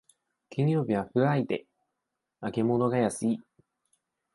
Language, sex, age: Japanese, male, 19-29